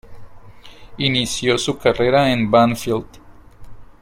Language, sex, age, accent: Spanish, male, 30-39, Andino-Pacífico: Colombia, Perú, Ecuador, oeste de Bolivia y Venezuela andina